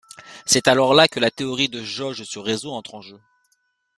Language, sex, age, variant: French, male, 19-29, Français de métropole